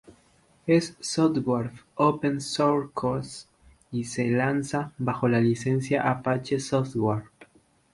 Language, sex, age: Spanish, male, under 19